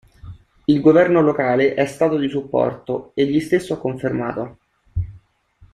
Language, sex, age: Italian, male, 30-39